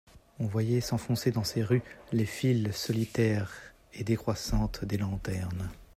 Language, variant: French, Français de métropole